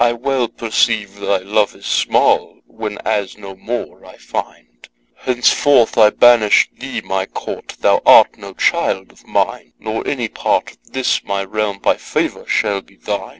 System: none